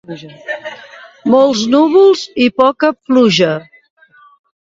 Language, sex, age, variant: Catalan, female, 50-59, Central